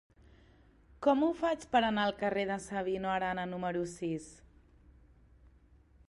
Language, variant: Catalan, Central